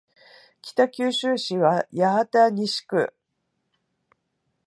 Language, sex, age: Japanese, female, 50-59